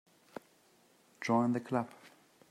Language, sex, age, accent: English, male, 30-39, Australian English